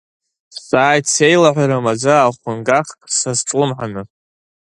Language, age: Abkhazian, under 19